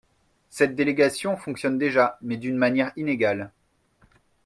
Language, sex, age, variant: French, male, 30-39, Français de métropole